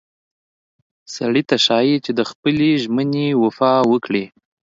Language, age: Pashto, 19-29